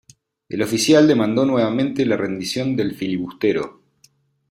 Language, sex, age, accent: Spanish, male, 40-49, Rioplatense: Argentina, Uruguay, este de Bolivia, Paraguay